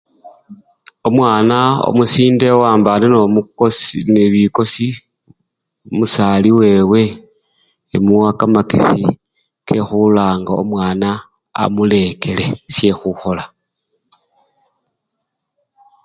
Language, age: Luyia, 50-59